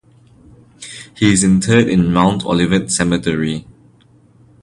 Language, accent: English, Malaysian English